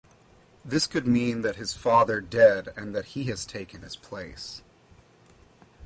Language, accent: English, United States English